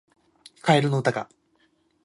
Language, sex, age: Japanese, male, 19-29